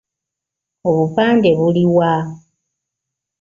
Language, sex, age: Ganda, female, 60-69